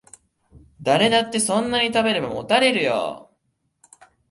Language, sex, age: Japanese, male, 19-29